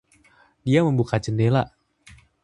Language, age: Indonesian, 19-29